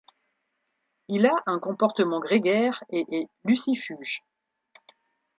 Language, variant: French, Français de métropole